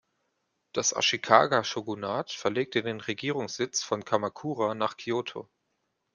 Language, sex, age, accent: German, male, 19-29, Deutschland Deutsch